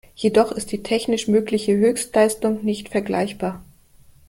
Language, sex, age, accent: German, female, 50-59, Deutschland Deutsch